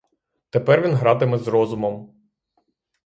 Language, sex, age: Ukrainian, male, 30-39